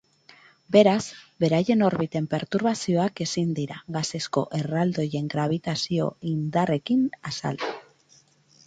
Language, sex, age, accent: Basque, female, 30-39, Mendebalekoa (Araba, Bizkaia, Gipuzkoako mendebaleko herri batzuk)